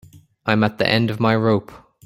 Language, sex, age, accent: English, male, 19-29, Irish English